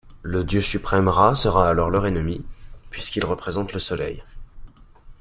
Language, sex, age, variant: French, male, under 19, Français de métropole